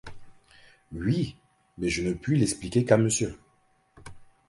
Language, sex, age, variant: French, male, 30-39, Français de métropole